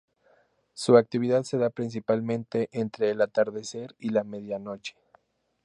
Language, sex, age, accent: Spanish, male, 19-29, México